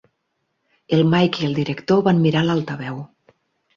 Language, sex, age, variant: Catalan, female, 50-59, Nord-Occidental